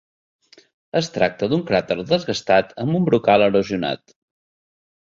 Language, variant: Catalan, Nord-Occidental